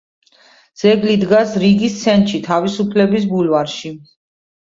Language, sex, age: Georgian, female, 40-49